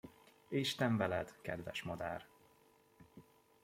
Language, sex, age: Hungarian, male, 19-29